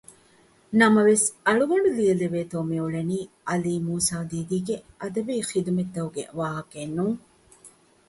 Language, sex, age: Divehi, female, 40-49